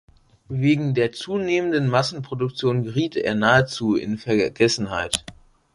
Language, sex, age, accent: German, male, under 19, Deutschland Deutsch